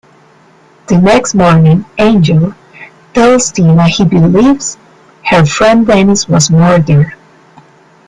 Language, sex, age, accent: English, female, 19-29, United States English